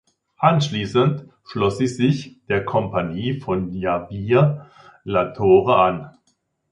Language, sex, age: German, male, 50-59